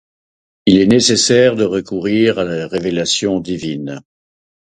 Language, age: French, 50-59